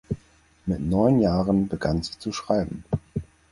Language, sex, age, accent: German, male, 19-29, Deutschland Deutsch